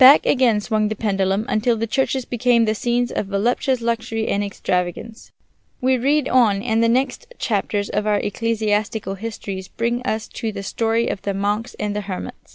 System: none